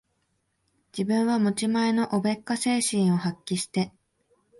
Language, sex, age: Japanese, female, 19-29